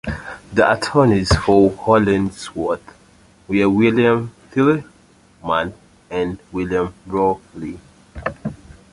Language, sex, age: English, male, 19-29